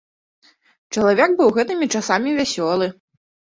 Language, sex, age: Belarusian, female, 19-29